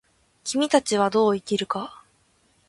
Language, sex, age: Japanese, female, under 19